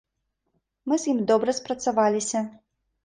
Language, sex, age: Belarusian, female, 19-29